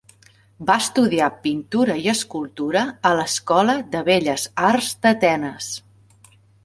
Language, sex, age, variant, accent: Catalan, female, 40-49, Central, central